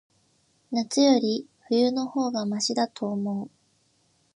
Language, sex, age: Japanese, female, 19-29